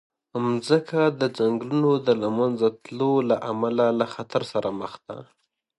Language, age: Pashto, 19-29